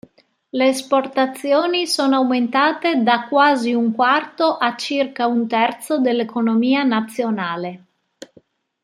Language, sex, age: Italian, female, 40-49